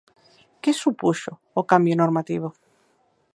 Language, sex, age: Galician, female, 30-39